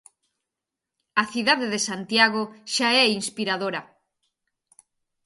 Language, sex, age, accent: Galician, female, 30-39, Central (gheada)